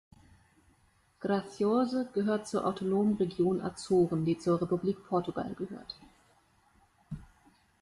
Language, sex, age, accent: German, female, 19-29, Deutschland Deutsch